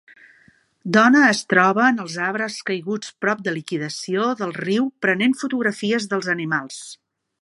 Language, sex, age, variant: Catalan, female, 50-59, Central